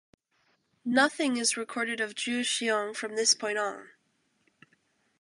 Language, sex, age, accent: English, female, under 19, United States English